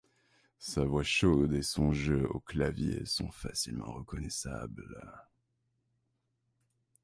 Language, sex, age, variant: French, male, 19-29, Français de métropole